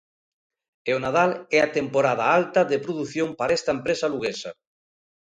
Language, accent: Galician, Oriental (común en zona oriental)